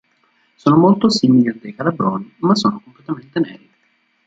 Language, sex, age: Italian, male, 19-29